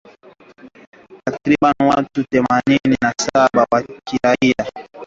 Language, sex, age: Swahili, male, 19-29